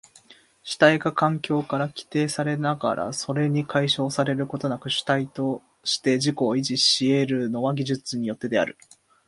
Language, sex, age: Japanese, male, 19-29